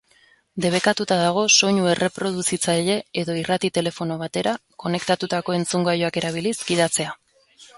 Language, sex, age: Basque, female, 30-39